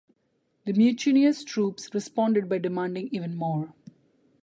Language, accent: English, India and South Asia (India, Pakistan, Sri Lanka)